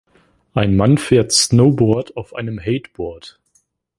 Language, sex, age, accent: German, male, 19-29, Deutschland Deutsch